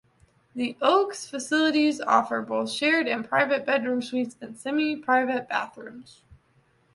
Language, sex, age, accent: English, female, 19-29, United States English